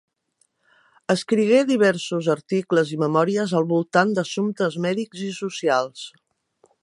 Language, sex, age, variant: Catalan, female, 60-69, Central